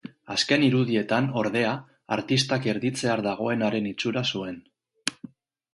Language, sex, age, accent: Basque, male, 30-39, Mendebalekoa (Araba, Bizkaia, Gipuzkoako mendebaleko herri batzuk)